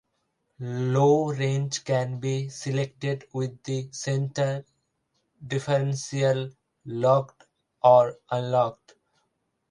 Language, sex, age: English, male, 19-29